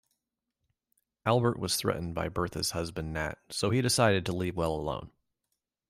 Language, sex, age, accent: English, male, 30-39, United States English